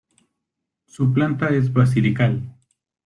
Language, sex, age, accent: Spanish, male, 30-39, México